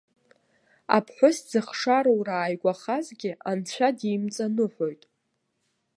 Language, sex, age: Abkhazian, female, 19-29